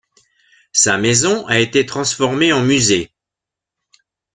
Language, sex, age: French, male, 60-69